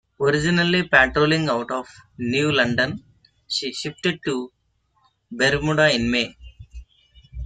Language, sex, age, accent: English, male, 19-29, India and South Asia (India, Pakistan, Sri Lanka)